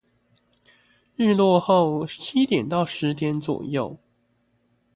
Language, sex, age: Chinese, male, 19-29